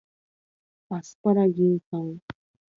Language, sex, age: Japanese, female, 30-39